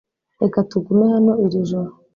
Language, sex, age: Kinyarwanda, female, 19-29